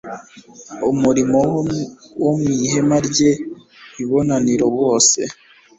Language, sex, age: Kinyarwanda, male, under 19